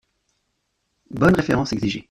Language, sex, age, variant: French, male, 40-49, Français de métropole